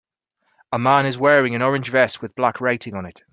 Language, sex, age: English, male, 40-49